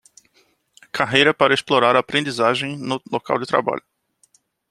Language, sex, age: Portuguese, male, 40-49